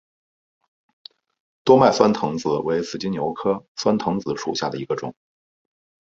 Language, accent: Chinese, 出生地：北京市